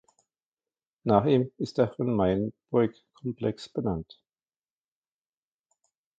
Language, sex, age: German, male, 50-59